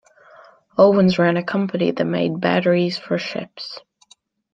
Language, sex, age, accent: English, female, under 19, United States English